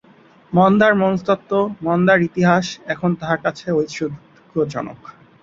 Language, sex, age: Bengali, male, 19-29